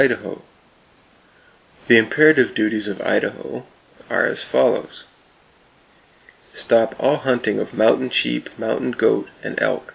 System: none